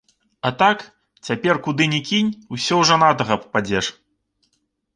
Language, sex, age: Belarusian, male, 30-39